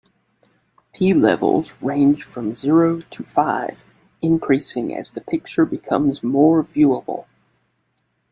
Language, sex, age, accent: English, male, 40-49, United States English